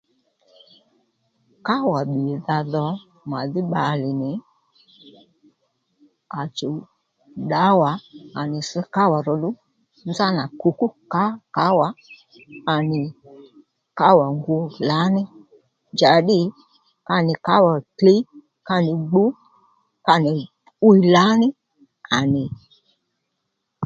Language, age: Lendu, 40-49